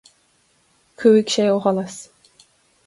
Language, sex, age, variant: Irish, female, 19-29, Gaeilge na Mumhan